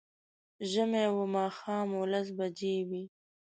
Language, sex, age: Pashto, female, 19-29